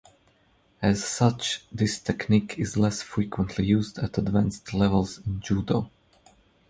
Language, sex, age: English, male, 30-39